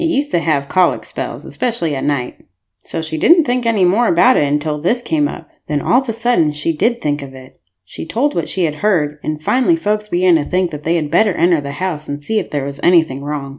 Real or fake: real